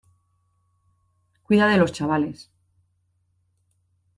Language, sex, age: Spanish, female, 30-39